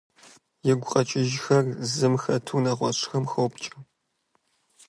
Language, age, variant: Kabardian, 19-29, Адыгэбзэ (Къэбэрдей, Кирил, псоми зэдай)